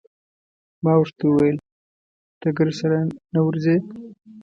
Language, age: Pashto, 19-29